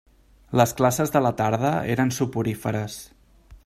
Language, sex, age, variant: Catalan, male, 30-39, Central